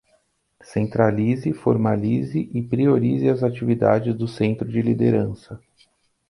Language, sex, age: Portuguese, male, 40-49